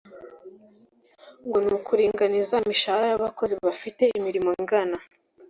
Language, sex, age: Kinyarwanda, female, 19-29